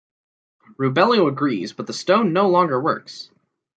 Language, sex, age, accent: English, male, under 19, United States English